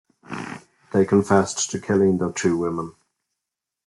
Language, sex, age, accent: English, male, 40-49, Irish English